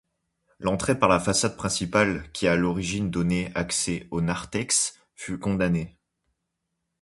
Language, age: French, 19-29